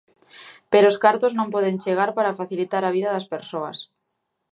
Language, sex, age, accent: Galician, female, 19-29, Normativo (estándar)